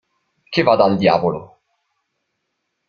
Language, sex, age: Italian, male, 19-29